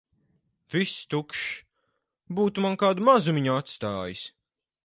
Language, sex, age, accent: Latvian, male, 19-29, Riga